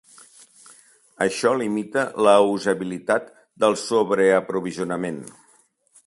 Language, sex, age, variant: Catalan, male, 60-69, Septentrional